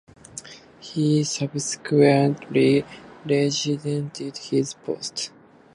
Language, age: English, under 19